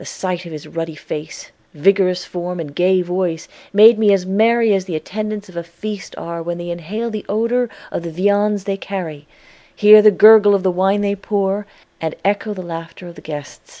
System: none